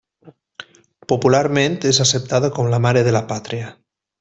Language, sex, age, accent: Catalan, male, 30-39, valencià